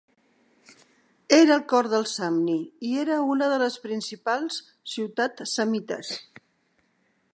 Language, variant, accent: Catalan, Central, central